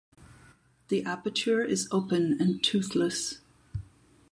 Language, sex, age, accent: English, female, 40-49, United States English; England English; Canadian English